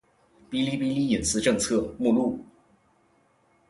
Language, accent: Chinese, 出生地：吉林省